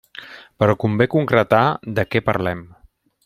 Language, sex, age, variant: Catalan, male, 30-39, Central